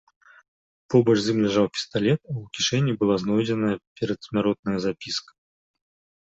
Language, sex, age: Belarusian, male, 30-39